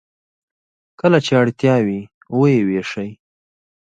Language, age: Pashto, 19-29